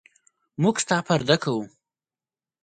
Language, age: Pashto, 19-29